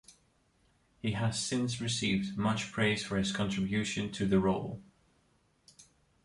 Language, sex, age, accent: English, male, 30-39, England English